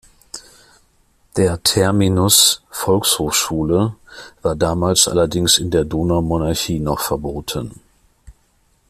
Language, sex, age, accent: German, male, 50-59, Deutschland Deutsch